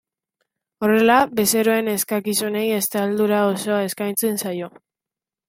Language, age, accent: Basque, under 19, Mendebalekoa (Araba, Bizkaia, Gipuzkoako mendebaleko herri batzuk)